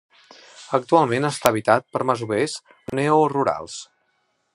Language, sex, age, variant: Catalan, male, 40-49, Central